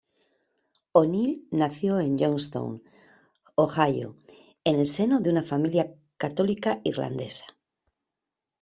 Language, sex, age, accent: Spanish, female, 50-59, España: Norte peninsular (Asturias, Castilla y León, Cantabria, País Vasco, Navarra, Aragón, La Rioja, Guadalajara, Cuenca)